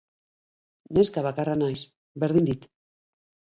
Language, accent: Basque, Mendebalekoa (Araba, Bizkaia, Gipuzkoako mendebaleko herri batzuk)